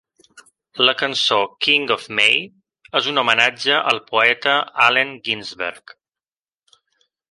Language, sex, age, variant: Catalan, male, 30-39, Balear